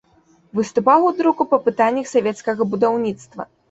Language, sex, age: Belarusian, female, under 19